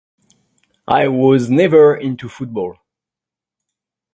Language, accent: English, England English